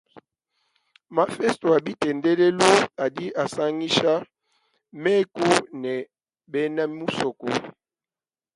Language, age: Luba-Lulua, 19-29